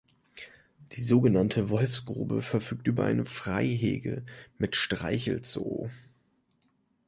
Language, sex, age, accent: German, male, 30-39, Deutschland Deutsch